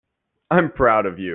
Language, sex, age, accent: English, male, 19-29, United States English